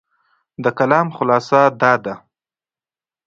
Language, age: Pashto, 19-29